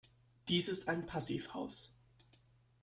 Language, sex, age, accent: German, male, under 19, Deutschland Deutsch